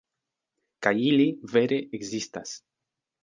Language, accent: Esperanto, Internacia